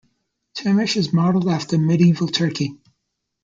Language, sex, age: English, male, 40-49